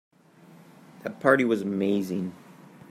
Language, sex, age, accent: English, male, 30-39, United States English